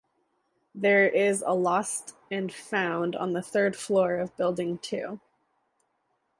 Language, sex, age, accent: English, female, 19-29, United States English